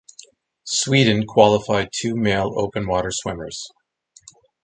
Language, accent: English, Canadian English